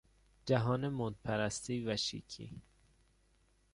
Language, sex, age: Persian, male, 19-29